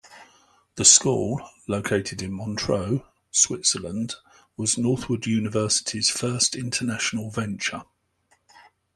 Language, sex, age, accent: English, male, 50-59, England English